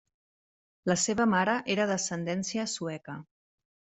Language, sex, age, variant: Catalan, female, 30-39, Central